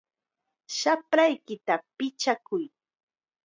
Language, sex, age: Chiquián Ancash Quechua, female, 30-39